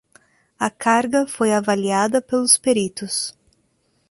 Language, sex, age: Portuguese, female, 30-39